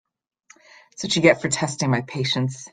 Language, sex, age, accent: English, female, 19-29, United States English